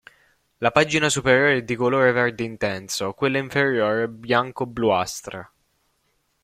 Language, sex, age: Italian, male, 19-29